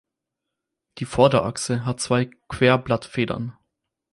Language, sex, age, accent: German, male, 19-29, Deutschland Deutsch